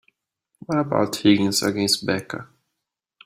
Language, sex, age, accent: English, male, 19-29, United States English